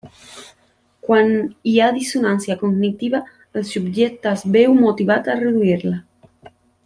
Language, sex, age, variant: Catalan, male, 19-29, Central